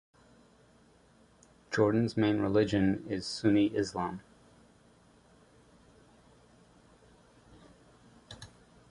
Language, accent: English, England English